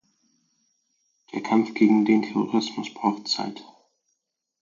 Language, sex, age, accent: German, male, 19-29, Deutschland Deutsch